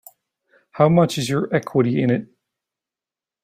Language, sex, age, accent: English, male, 19-29, United States English